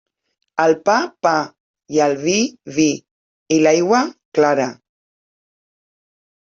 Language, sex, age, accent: Catalan, female, 50-59, valencià